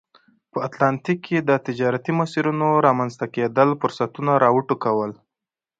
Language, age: Pashto, 19-29